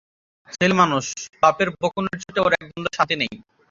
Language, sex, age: Bengali, male, 19-29